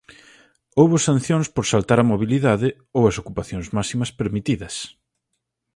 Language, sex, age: Galician, male, 30-39